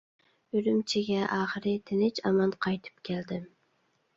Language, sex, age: Uyghur, female, 19-29